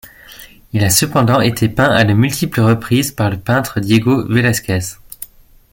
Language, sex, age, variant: French, male, 19-29, Français de métropole